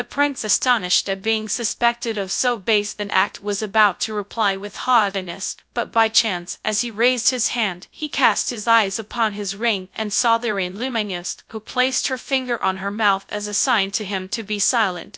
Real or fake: fake